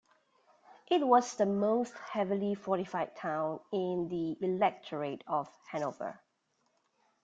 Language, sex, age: English, female, 30-39